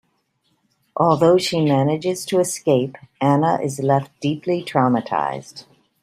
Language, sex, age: English, female, 60-69